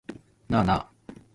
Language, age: Japanese, 30-39